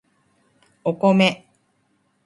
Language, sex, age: Japanese, female, 40-49